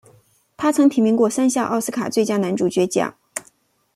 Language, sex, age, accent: Chinese, female, 30-39, 出生地：吉林省